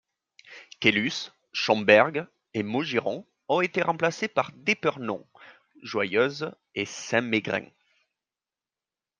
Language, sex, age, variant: French, male, 19-29, Français de métropole